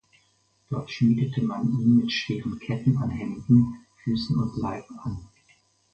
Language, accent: German, Deutschland Deutsch